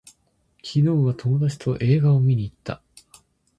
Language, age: Japanese, 19-29